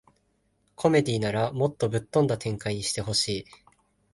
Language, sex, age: Japanese, male, 19-29